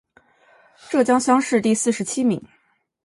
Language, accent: Chinese, 出生地：江苏省